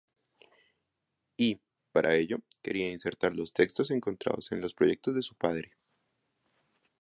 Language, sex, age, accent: Spanish, male, 19-29, Andino-Pacífico: Colombia, Perú, Ecuador, oeste de Bolivia y Venezuela andina